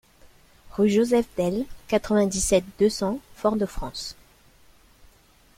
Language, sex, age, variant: French, female, 19-29, Français de métropole